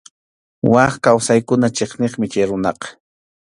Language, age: Arequipa-La Unión Quechua, 30-39